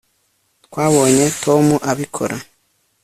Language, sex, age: Kinyarwanda, female, 19-29